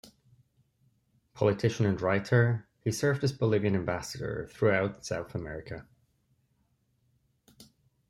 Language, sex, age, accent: English, male, 30-39, United States English